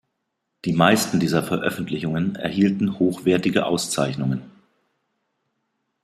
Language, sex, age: German, male, 50-59